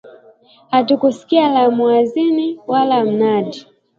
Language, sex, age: Swahili, female, 19-29